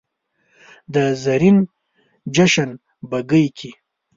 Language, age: Pashto, 30-39